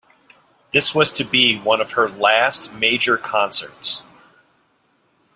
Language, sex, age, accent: English, male, 40-49, United States English